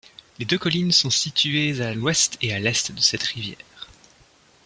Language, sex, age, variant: French, male, 19-29, Français de métropole